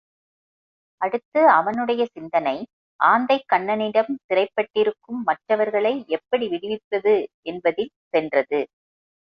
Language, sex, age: Tamil, female, 50-59